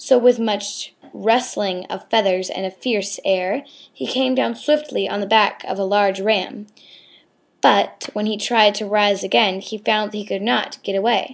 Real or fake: real